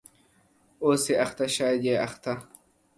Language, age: Pashto, 19-29